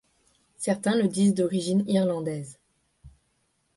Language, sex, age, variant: French, female, 19-29, Français de métropole